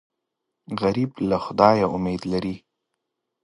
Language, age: Pashto, 19-29